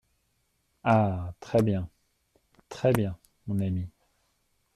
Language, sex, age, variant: French, male, 30-39, Français de métropole